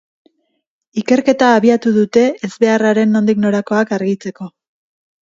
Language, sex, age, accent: Basque, female, 30-39, Mendebalekoa (Araba, Bizkaia, Gipuzkoako mendebaleko herri batzuk)